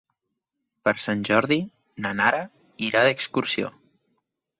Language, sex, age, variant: Catalan, male, 19-29, Nord-Occidental